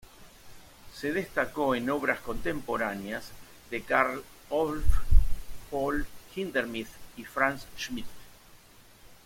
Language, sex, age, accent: Spanish, male, 60-69, Rioplatense: Argentina, Uruguay, este de Bolivia, Paraguay